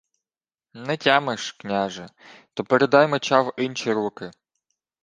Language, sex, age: Ukrainian, male, 19-29